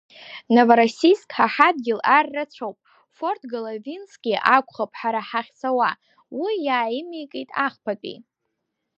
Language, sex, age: Abkhazian, female, under 19